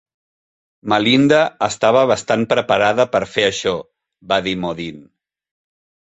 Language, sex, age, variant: Catalan, male, 40-49, Central